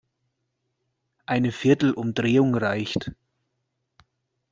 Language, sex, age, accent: German, male, 40-49, Deutschland Deutsch